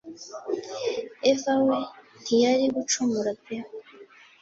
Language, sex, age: Kinyarwanda, female, under 19